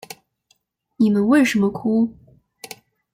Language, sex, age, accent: Chinese, female, 19-29, 出生地：四川省